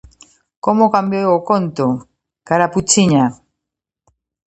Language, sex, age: Galician, female, 50-59